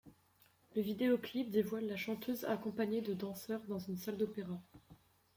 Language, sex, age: French, male, under 19